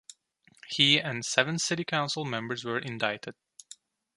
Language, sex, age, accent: English, male, 19-29, United States English